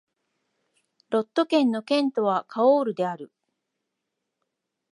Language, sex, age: Japanese, female, 50-59